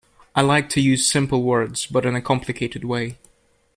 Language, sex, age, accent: English, male, 19-29, Scottish English